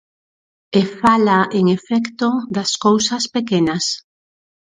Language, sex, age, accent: Galician, female, 40-49, Normativo (estándar)